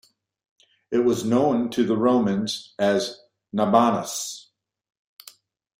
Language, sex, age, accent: English, male, 50-59, United States English